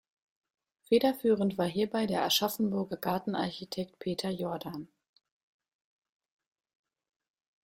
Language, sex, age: German, female, 30-39